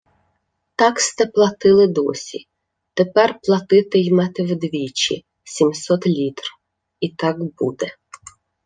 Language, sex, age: Ukrainian, female, 30-39